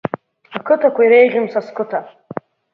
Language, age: Abkhazian, under 19